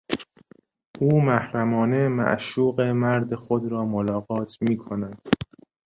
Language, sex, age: Persian, male, 19-29